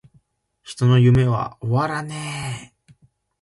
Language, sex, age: Japanese, male, under 19